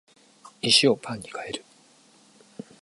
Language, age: Japanese, 50-59